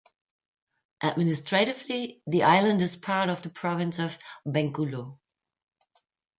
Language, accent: English, England English